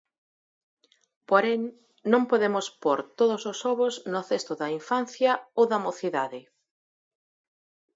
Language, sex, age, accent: Galician, female, 50-59, Normativo (estándar)